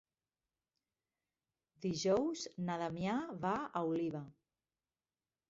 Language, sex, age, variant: Catalan, female, 50-59, Central